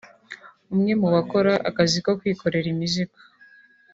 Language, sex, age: Kinyarwanda, female, 19-29